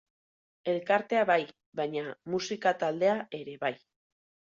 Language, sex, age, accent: Basque, female, 30-39, Erdialdekoa edo Nafarra (Gipuzkoa, Nafarroa)